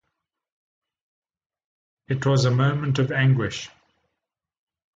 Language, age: English, 60-69